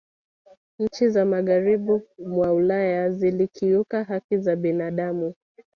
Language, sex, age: Swahili, female, 19-29